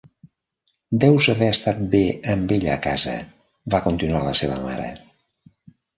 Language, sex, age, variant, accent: Catalan, male, 70-79, Central, central